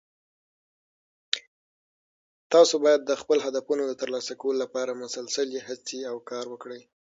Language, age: Pashto, under 19